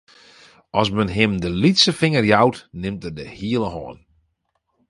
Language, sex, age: Western Frisian, male, 30-39